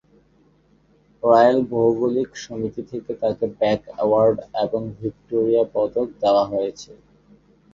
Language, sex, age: Bengali, male, 19-29